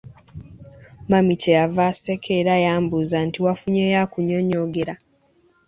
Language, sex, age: Ganda, female, 19-29